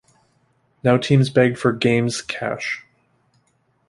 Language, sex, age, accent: English, male, 30-39, United States English